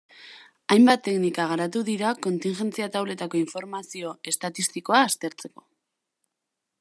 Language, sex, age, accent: Basque, female, 19-29, Mendebalekoa (Araba, Bizkaia, Gipuzkoako mendebaleko herri batzuk)